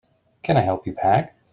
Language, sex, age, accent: English, male, 30-39, United States English